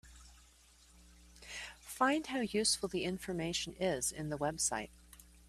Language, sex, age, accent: English, female, 50-59, United States English